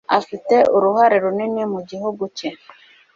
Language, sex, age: Kinyarwanda, female, 30-39